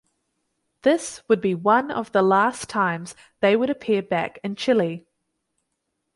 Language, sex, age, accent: English, female, 19-29, New Zealand English